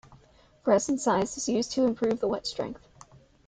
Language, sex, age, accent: English, female, under 19, United States English